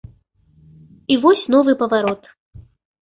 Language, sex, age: Belarusian, female, 19-29